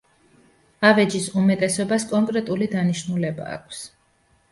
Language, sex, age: Georgian, female, 30-39